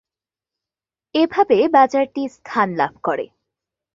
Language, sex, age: Bengali, female, under 19